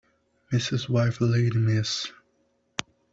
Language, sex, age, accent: English, male, 19-29, England English